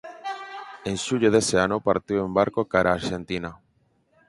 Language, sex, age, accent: Galician, male, 19-29, Central (gheada)